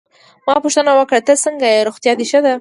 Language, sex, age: Pashto, female, under 19